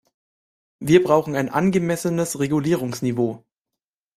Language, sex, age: German, male, 19-29